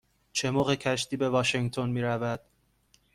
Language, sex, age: Persian, male, 19-29